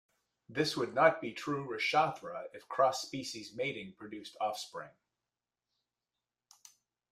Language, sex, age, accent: English, male, 40-49, United States English